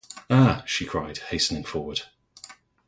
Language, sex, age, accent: English, male, 30-39, England English